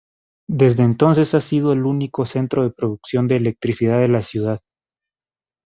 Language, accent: Spanish, América central